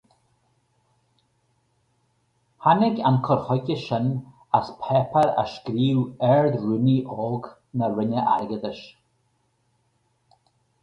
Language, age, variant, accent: Irish, 50-59, Gaeilge Uladh, Cainteoir dúchais, Gaeltacht